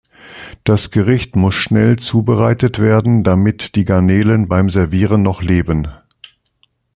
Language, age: German, 60-69